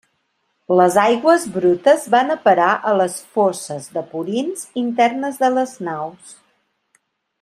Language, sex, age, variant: Catalan, female, 40-49, Central